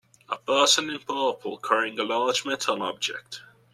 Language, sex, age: English, male, 19-29